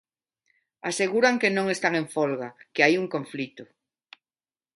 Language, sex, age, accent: Galician, female, 50-59, Neofalante